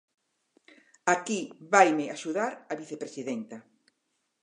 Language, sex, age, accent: Galician, female, 60-69, Normativo (estándar)